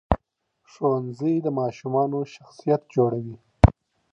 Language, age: Pashto, 30-39